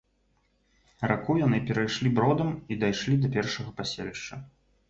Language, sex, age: Belarusian, male, 19-29